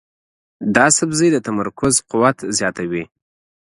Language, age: Pashto, 30-39